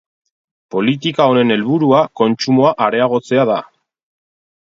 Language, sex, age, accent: Basque, male, 30-39, Erdialdekoa edo Nafarra (Gipuzkoa, Nafarroa)